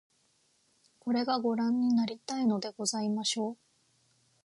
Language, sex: Japanese, female